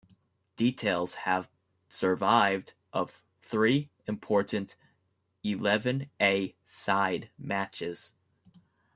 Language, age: English, 19-29